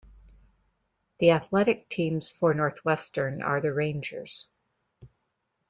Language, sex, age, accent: English, female, 50-59, United States English